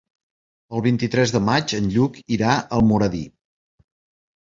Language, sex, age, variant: Catalan, male, 50-59, Central